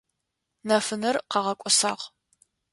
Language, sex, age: Adyghe, female, 19-29